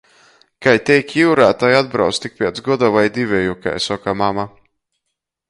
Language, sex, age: Latgalian, male, 19-29